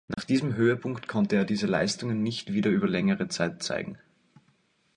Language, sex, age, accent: German, male, 19-29, Österreichisches Deutsch